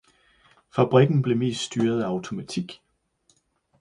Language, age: Danish, 40-49